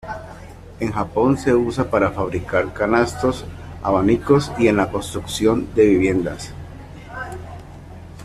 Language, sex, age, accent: Spanish, male, 40-49, Andino-Pacífico: Colombia, Perú, Ecuador, oeste de Bolivia y Venezuela andina